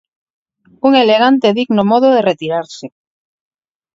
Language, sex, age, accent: Galician, female, 40-49, Normativo (estándar)